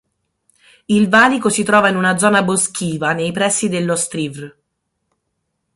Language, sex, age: Italian, male, 30-39